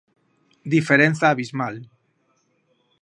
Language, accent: Galician, Normativo (estándar)